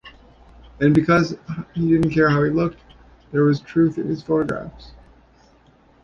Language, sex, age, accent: English, male, 40-49, Canadian English